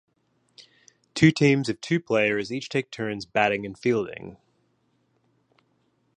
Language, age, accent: English, 40-49, United States English; Australian English